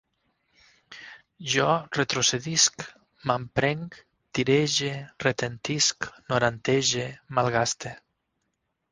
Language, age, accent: Catalan, 50-59, Tortosí